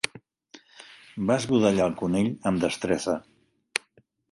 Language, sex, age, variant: Catalan, male, 70-79, Central